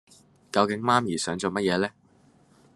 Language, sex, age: Cantonese, male, under 19